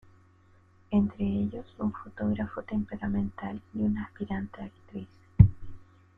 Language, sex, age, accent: Spanish, female, 30-39, Chileno: Chile, Cuyo